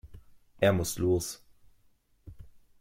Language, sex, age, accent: German, male, 30-39, Deutschland Deutsch